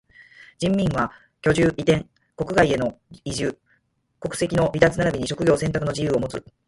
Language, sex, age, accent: Japanese, female, 40-49, 関西弁